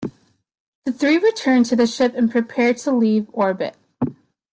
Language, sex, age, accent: English, female, 19-29, Canadian English